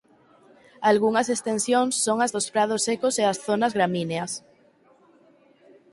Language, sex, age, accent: Galician, female, 19-29, Central (sen gheada)